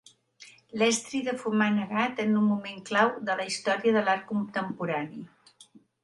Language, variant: Catalan, Central